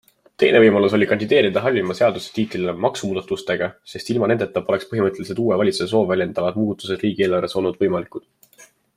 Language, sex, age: Estonian, male, 19-29